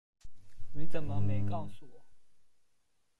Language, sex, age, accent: Chinese, male, 19-29, 出生地：四川省